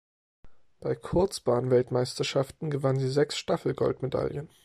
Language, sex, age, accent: German, male, 30-39, Deutschland Deutsch